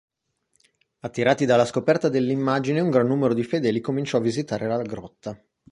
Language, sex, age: Italian, male, 40-49